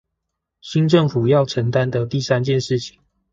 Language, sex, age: Chinese, male, 19-29